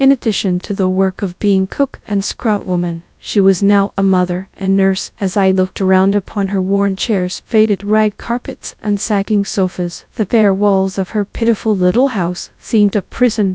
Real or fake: fake